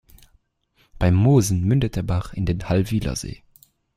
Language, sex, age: German, male, under 19